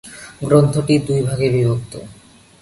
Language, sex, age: Bengali, male, under 19